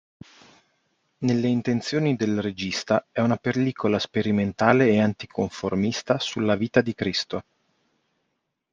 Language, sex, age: Italian, male, 30-39